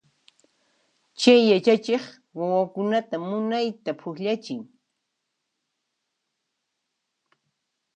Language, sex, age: Puno Quechua, female, 19-29